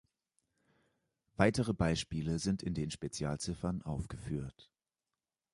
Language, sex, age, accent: German, male, 30-39, Deutschland Deutsch